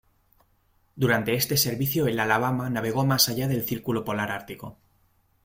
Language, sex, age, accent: Spanish, male, 19-29, España: Norte peninsular (Asturias, Castilla y León, Cantabria, País Vasco, Navarra, Aragón, La Rioja, Guadalajara, Cuenca)